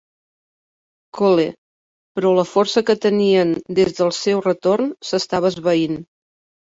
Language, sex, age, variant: Catalan, female, 50-59, Central